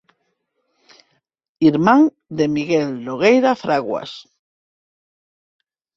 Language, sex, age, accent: Galician, female, 50-59, Normativo (estándar); Neofalante